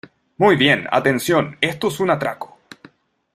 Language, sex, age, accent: Spanish, male, 19-29, Chileno: Chile, Cuyo